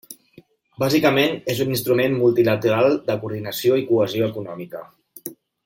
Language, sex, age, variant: Catalan, male, 30-39, Septentrional